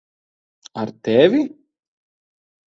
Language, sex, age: Latvian, male, 30-39